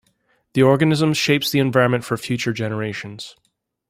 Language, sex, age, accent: English, male, 30-39, United States English